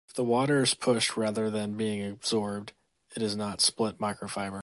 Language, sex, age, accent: English, male, 30-39, United States English